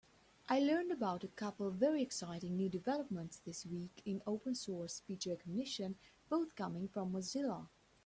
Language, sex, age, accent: English, female, 19-29, England English